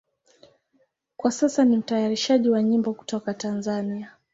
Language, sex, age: Swahili, female, 19-29